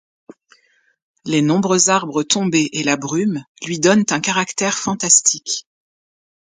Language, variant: French, Français de métropole